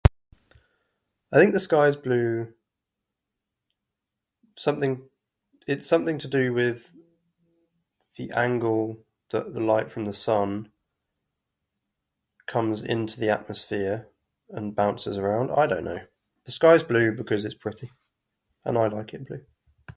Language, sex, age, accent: English, male, 19-29, England English